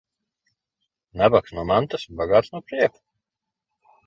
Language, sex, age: Latvian, male, 30-39